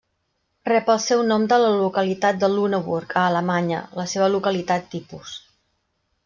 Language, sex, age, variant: Catalan, female, 50-59, Central